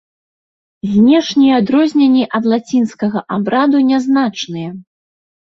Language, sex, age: Belarusian, female, 19-29